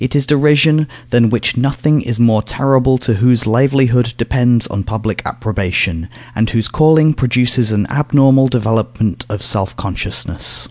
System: none